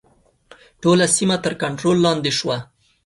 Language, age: Pashto, 19-29